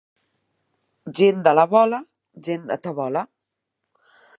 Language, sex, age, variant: Catalan, female, 40-49, Central